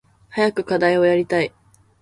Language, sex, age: Japanese, female, 19-29